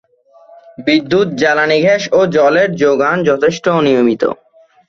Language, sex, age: Bengali, male, 19-29